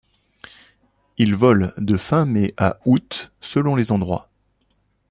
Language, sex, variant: French, male, Français de métropole